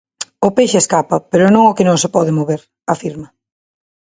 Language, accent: Galician, Neofalante